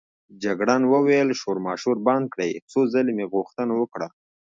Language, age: Pashto, 19-29